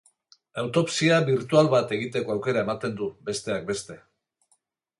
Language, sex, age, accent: Basque, male, 60-69, Erdialdekoa edo Nafarra (Gipuzkoa, Nafarroa)